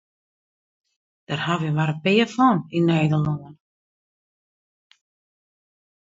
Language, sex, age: Western Frisian, female, 60-69